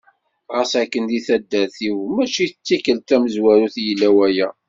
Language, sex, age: Kabyle, male, 50-59